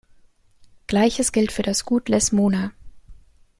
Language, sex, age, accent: German, female, 19-29, Deutschland Deutsch